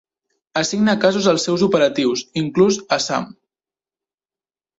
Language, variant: Catalan, Central